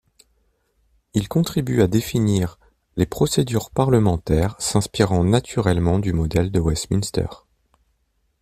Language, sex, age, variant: French, male, 30-39, Français de métropole